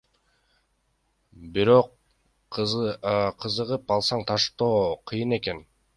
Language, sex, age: Kyrgyz, male, 19-29